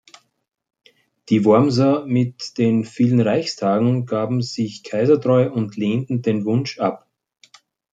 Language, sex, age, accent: German, male, 40-49, Österreichisches Deutsch